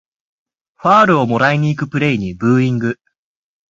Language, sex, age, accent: Japanese, male, 19-29, 標準語